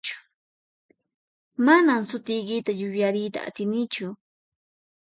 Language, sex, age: Puno Quechua, female, 19-29